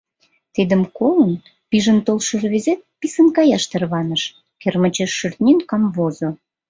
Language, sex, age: Mari, female, 30-39